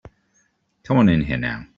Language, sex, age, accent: English, male, 30-39, England English